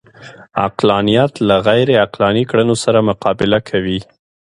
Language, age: Pashto, 30-39